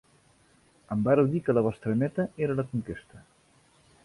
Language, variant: Catalan, Central